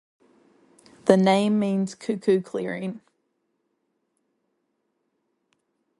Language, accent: English, United States English